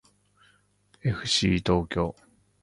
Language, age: Japanese, 50-59